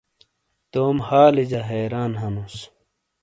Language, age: Shina, 30-39